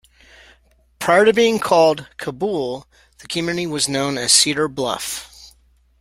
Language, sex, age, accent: English, male, 40-49, United States English